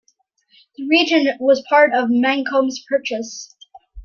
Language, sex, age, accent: English, female, under 19, Canadian English